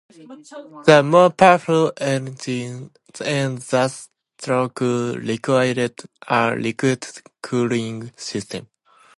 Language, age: English, 19-29